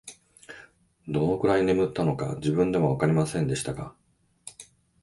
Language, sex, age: Japanese, male, 50-59